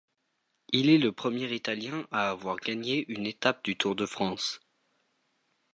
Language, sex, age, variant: French, male, under 19, Français de métropole